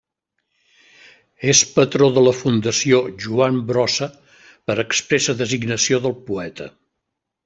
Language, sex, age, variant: Catalan, male, 70-79, Central